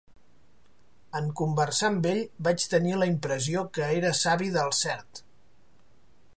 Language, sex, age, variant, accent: Catalan, male, 30-39, Central, Oriental